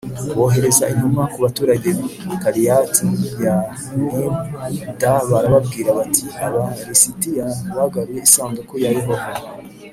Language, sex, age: Kinyarwanda, female, 30-39